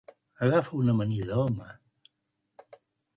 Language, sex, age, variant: Catalan, male, 70-79, Central